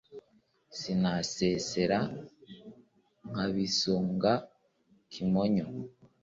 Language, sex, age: Kinyarwanda, male, under 19